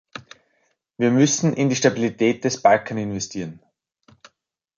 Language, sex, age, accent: German, male, 30-39, Österreichisches Deutsch